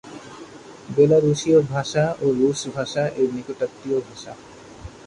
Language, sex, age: Bengali, male, 19-29